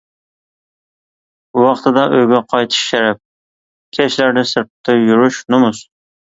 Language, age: Uyghur, 30-39